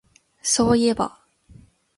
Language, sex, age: Japanese, female, 19-29